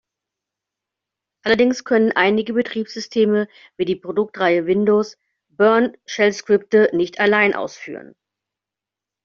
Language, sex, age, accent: German, female, 40-49, Deutschland Deutsch